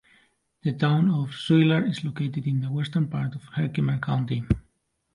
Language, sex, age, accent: English, male, 19-29, England English